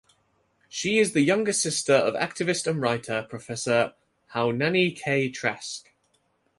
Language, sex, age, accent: English, male, 19-29, England English